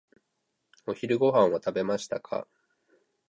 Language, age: Japanese, 30-39